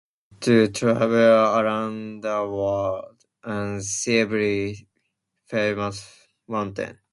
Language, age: English, 19-29